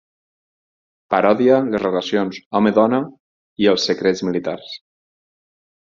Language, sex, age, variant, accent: Catalan, male, 40-49, Valencià septentrional, valencià